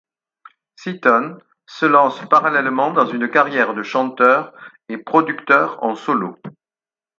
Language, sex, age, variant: French, male, 60-69, Français de métropole